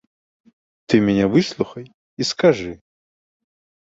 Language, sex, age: Belarusian, male, 19-29